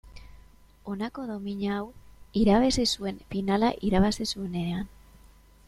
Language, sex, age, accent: Basque, female, 19-29, Mendebalekoa (Araba, Bizkaia, Gipuzkoako mendebaleko herri batzuk)